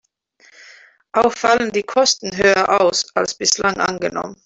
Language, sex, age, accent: German, female, 40-49, Deutschland Deutsch